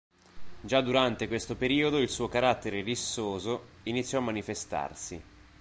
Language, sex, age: Italian, male, 19-29